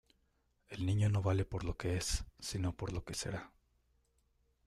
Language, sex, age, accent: Spanish, male, 19-29, México